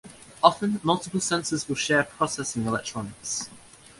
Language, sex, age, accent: English, male, under 19, Australian English